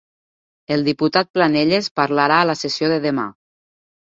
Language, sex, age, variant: Catalan, female, 30-39, Nord-Occidental